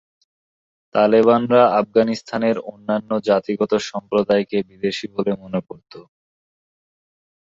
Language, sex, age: Bengali, male, 19-29